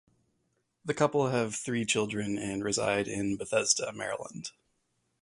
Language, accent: English, United States English